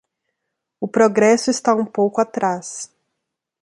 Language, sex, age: Portuguese, female, 40-49